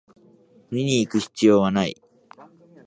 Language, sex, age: Japanese, male, 19-29